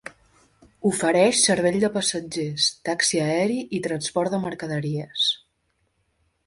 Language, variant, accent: Catalan, Central, Barceloní